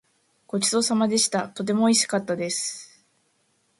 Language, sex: Japanese, female